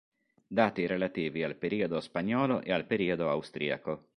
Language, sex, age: Italian, male, 40-49